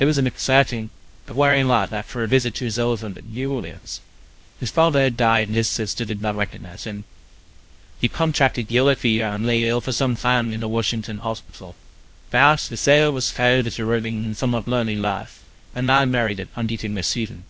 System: TTS, VITS